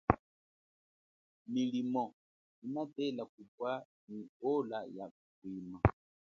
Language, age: Chokwe, 40-49